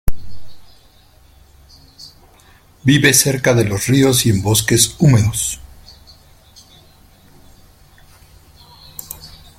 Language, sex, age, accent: Spanish, male, 50-59, México